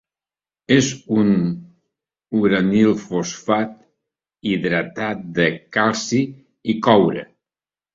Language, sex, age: Catalan, male, 70-79